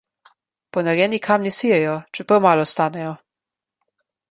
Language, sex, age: Slovenian, female, under 19